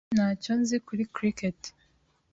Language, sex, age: Kinyarwanda, female, 19-29